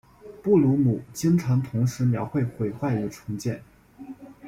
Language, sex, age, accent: Chinese, male, 30-39, 出生地：湖南省